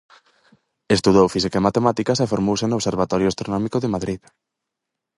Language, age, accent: Galician, under 19, Central (gheada); Oriental (común en zona oriental)